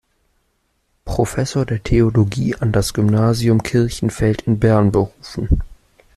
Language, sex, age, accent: German, male, under 19, Deutschland Deutsch